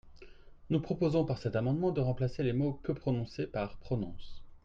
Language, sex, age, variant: French, male, 30-39, Français de métropole